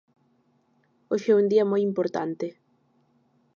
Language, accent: Galician, Oriental (común en zona oriental)